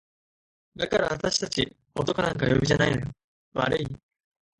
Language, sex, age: Japanese, male, 19-29